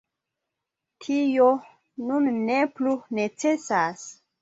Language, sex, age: Esperanto, female, 19-29